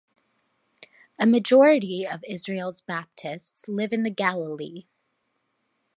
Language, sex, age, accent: English, female, 19-29, United States English